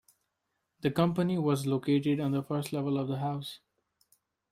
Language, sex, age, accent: English, male, 19-29, India and South Asia (India, Pakistan, Sri Lanka)